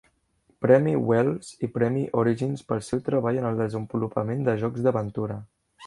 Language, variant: Catalan, Central